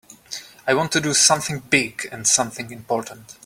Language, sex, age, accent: English, male, 30-39, United States English